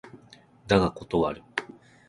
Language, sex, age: Japanese, male, 30-39